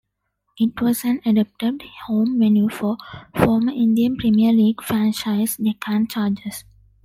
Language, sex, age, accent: English, female, 19-29, India and South Asia (India, Pakistan, Sri Lanka)